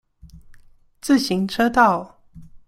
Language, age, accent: Chinese, 19-29, 出生地：桃園市